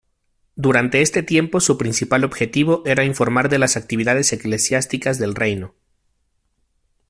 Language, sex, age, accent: Spanish, male, 19-29, México